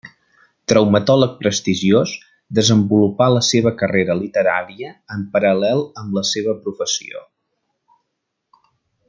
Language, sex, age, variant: Catalan, male, 30-39, Central